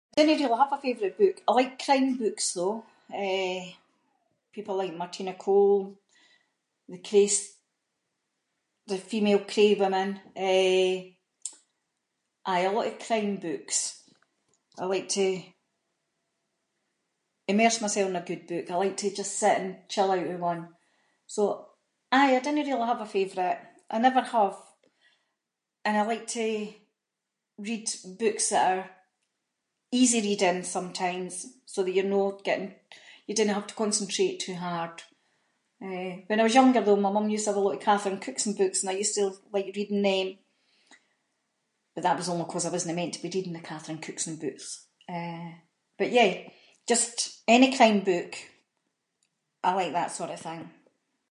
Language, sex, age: Scots, female, 50-59